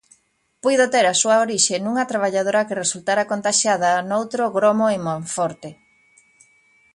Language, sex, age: Galician, male, 50-59